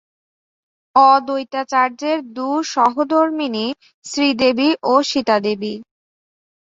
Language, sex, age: Bengali, female, 19-29